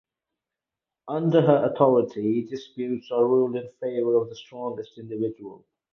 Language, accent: English, England English